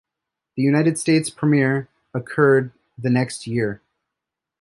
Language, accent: English, United States English